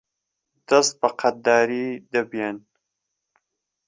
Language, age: Central Kurdish, 19-29